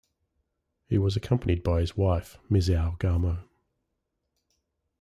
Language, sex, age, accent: English, male, 40-49, Australian English